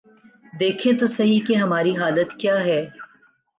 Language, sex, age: Urdu, male, 19-29